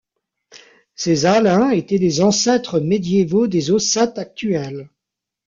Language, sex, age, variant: French, male, 40-49, Français de métropole